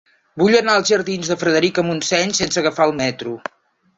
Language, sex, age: Catalan, female, 60-69